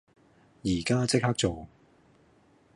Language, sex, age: Cantonese, male, 40-49